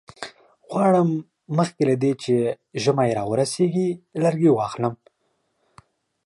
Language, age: Pashto, 19-29